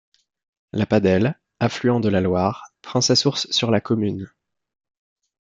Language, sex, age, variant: French, male, 30-39, Français de métropole